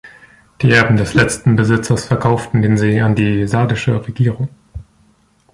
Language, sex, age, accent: German, male, 19-29, Deutschland Deutsch